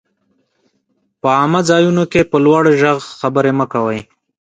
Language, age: Pashto, 19-29